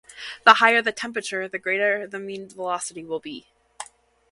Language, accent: English, United States English